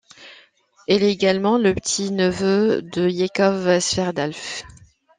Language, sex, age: French, female, 19-29